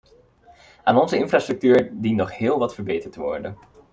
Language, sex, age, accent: Dutch, male, 19-29, Nederlands Nederlands